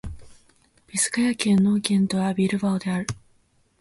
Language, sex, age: Japanese, female, 19-29